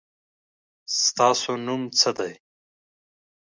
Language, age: Pashto, 30-39